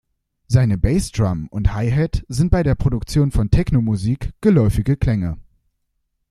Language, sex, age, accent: German, male, under 19, Deutschland Deutsch